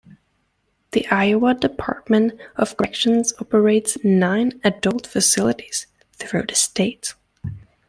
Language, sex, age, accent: English, female, 19-29, England English